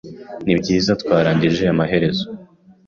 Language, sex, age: Kinyarwanda, male, 19-29